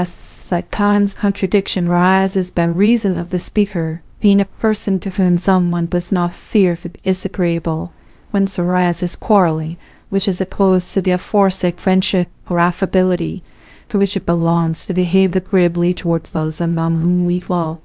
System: TTS, VITS